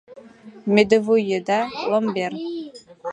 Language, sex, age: Mari, female, 19-29